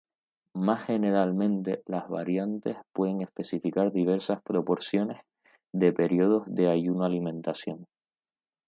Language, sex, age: Spanish, male, 19-29